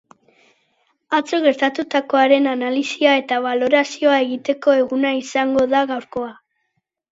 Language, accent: Basque, Mendebalekoa (Araba, Bizkaia, Gipuzkoako mendebaleko herri batzuk)